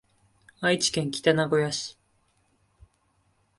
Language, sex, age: Japanese, male, 19-29